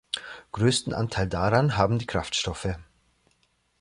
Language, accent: German, Österreichisches Deutsch